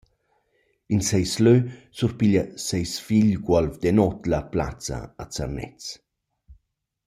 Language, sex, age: Romansh, male, 40-49